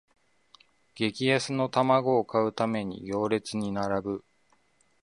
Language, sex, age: Japanese, male, 30-39